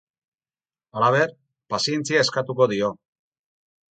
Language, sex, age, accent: Basque, male, 50-59, Mendebalekoa (Araba, Bizkaia, Gipuzkoako mendebaleko herri batzuk)